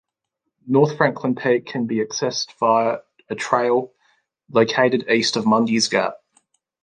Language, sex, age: English, male, 30-39